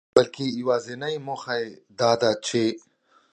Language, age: Pashto, 30-39